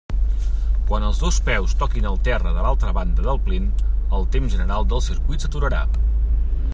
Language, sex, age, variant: Catalan, male, 40-49, Central